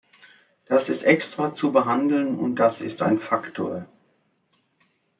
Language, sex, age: German, female, 60-69